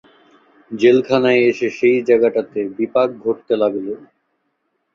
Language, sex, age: Bengali, male, 19-29